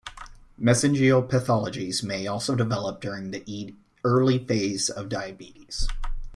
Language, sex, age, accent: English, male, 30-39, United States English